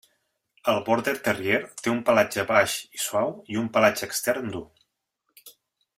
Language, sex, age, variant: Catalan, male, 40-49, Central